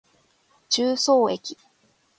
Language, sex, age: Japanese, female, 19-29